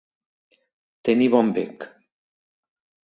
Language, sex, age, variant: Catalan, male, 50-59, Nord-Occidental